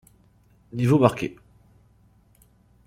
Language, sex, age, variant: French, male, 30-39, Français de métropole